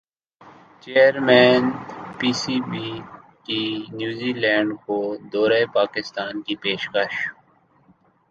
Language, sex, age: Urdu, male, 19-29